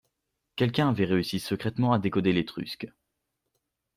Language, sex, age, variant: French, male, under 19, Français de métropole